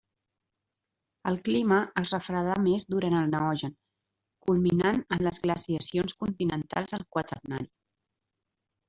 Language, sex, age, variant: Catalan, female, 30-39, Central